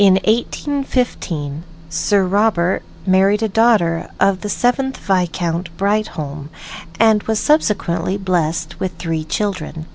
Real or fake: real